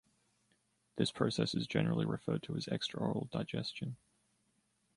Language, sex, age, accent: English, male, 19-29, Australian English